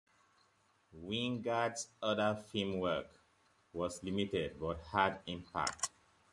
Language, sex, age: English, male, 40-49